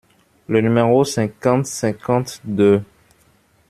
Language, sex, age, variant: French, male, 19-29, Français d'Afrique subsaharienne et des îles africaines